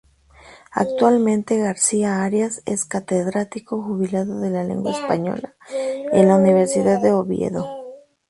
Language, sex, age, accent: Spanish, female, 30-39, México